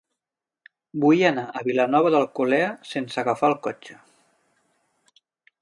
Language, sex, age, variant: Catalan, male, 19-29, Central